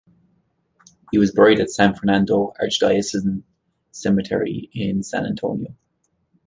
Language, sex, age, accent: English, male, 30-39, Irish English